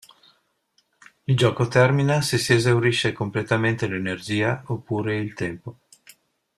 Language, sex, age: Italian, male, 60-69